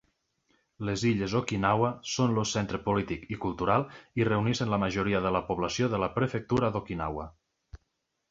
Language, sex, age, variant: Catalan, male, 19-29, Nord-Occidental